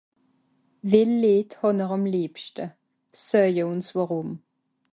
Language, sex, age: Swiss German, female, 19-29